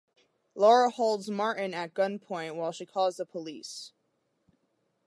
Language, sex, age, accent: English, female, under 19, United States English